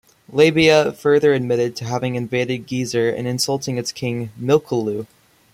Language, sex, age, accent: English, male, under 19, United States English